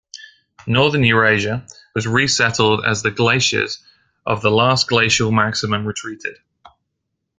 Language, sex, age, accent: English, male, 19-29, England English